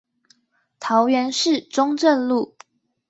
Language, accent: Chinese, 出生地：桃園市